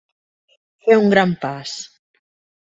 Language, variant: Catalan, Central